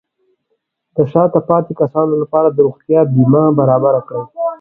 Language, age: Pashto, 40-49